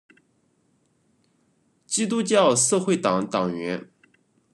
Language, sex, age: Chinese, male, 30-39